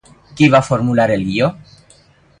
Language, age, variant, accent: Catalan, under 19, Valencià septentrional, valencià